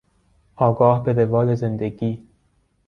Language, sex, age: Persian, male, 19-29